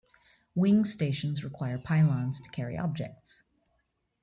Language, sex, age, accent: English, female, 30-39, United States English